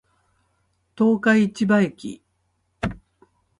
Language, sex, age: Japanese, female, 60-69